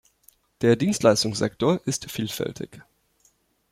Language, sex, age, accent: German, male, 19-29, Deutschland Deutsch